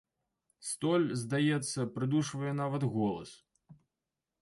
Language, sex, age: Belarusian, male, 19-29